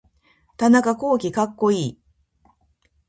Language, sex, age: Japanese, female, 50-59